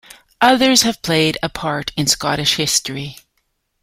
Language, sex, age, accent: English, female, 50-59, Canadian English